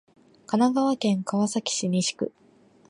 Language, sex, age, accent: Japanese, female, 19-29, 標準語